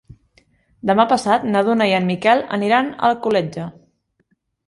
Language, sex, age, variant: Catalan, female, 19-29, Central